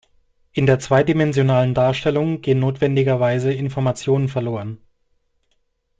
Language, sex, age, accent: German, male, 30-39, Deutschland Deutsch